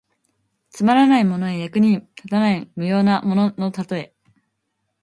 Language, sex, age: Japanese, female, 19-29